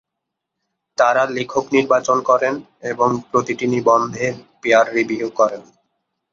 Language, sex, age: Bengali, male, 19-29